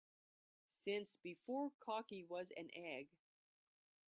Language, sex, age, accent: English, female, 60-69, United States English